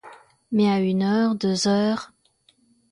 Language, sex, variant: French, female, Français de métropole